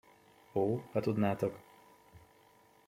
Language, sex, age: Hungarian, male, 19-29